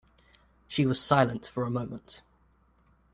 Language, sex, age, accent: English, male, 19-29, England English